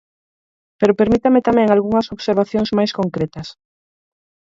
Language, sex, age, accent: Galician, female, 30-39, Central (gheada)